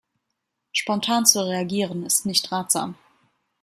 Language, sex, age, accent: German, female, 30-39, Deutschland Deutsch